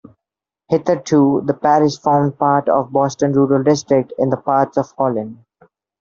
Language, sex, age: English, male, 19-29